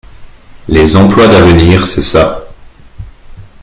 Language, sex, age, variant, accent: French, male, 19-29, Français d'Europe, Français de Suisse